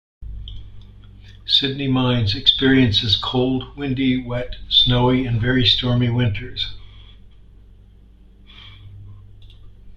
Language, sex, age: English, male, 60-69